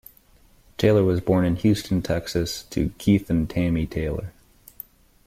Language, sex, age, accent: English, male, 19-29, United States English